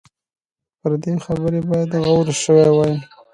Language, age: Pashto, 19-29